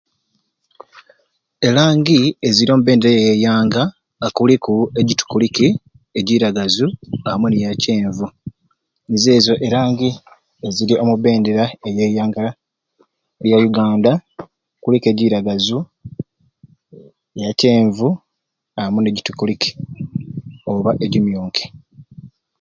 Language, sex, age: Ruuli, male, 30-39